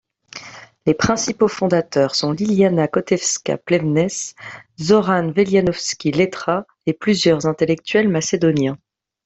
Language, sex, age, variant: French, female, 30-39, Français de métropole